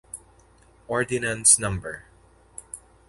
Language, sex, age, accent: English, male, under 19, Filipino